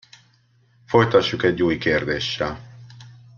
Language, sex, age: Hungarian, male, 50-59